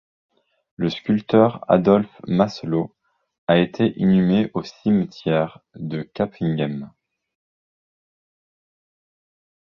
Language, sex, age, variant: French, male, 30-39, Français de métropole